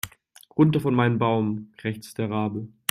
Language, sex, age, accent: German, male, 19-29, Deutschland Deutsch